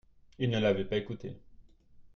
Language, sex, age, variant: French, male, 30-39, Français de métropole